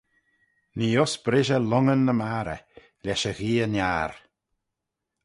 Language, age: Manx, 40-49